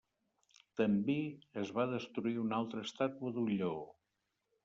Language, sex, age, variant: Catalan, male, 60-69, Septentrional